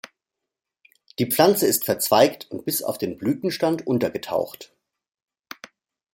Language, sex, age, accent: German, male, 50-59, Deutschland Deutsch